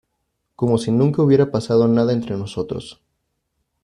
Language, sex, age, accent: Spanish, male, 30-39, México